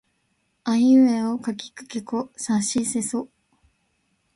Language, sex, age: Japanese, female, under 19